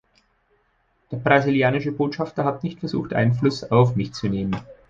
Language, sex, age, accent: German, male, 50-59, Deutschland Deutsch